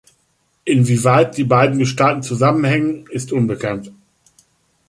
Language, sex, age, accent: German, male, 50-59, Deutschland Deutsch